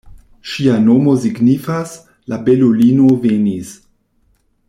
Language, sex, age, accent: Esperanto, male, 40-49, Internacia